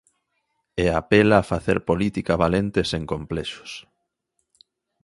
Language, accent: Galician, Normativo (estándar)